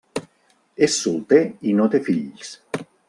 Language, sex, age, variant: Catalan, male, 50-59, Central